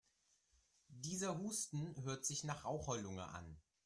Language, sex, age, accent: German, male, under 19, Deutschland Deutsch